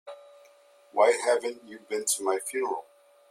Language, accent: English, United States English